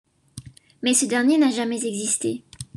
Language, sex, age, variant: French, female, under 19, Français de métropole